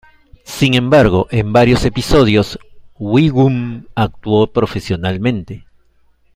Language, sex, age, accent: Spanish, male, 50-59, Andino-Pacífico: Colombia, Perú, Ecuador, oeste de Bolivia y Venezuela andina